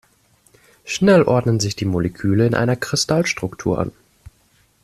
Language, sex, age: German, male, 19-29